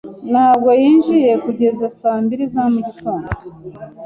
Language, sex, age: Kinyarwanda, female, 30-39